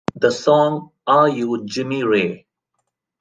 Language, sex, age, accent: English, male, 30-39, India and South Asia (India, Pakistan, Sri Lanka)